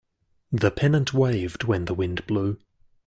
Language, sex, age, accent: English, male, 19-29, Australian English